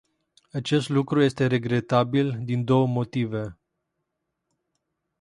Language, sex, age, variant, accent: Romanian, male, 19-29, Romanian-Romania, Muntenesc